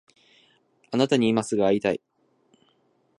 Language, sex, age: Japanese, male, 19-29